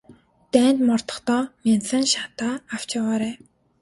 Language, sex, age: Mongolian, female, 19-29